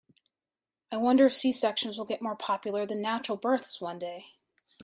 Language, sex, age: English, female, 30-39